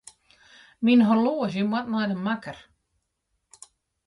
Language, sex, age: Western Frisian, female, 60-69